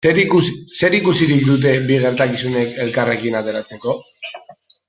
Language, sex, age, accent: Basque, male, under 19, Mendebalekoa (Araba, Bizkaia, Gipuzkoako mendebaleko herri batzuk)